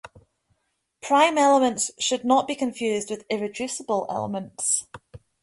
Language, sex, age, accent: English, female, 19-29, Scottish English